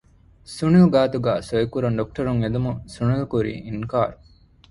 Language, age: Divehi, 30-39